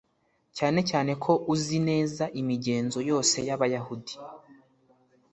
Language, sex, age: Kinyarwanda, male, under 19